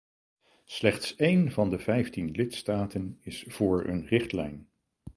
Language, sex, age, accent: Dutch, male, 60-69, Nederlands Nederlands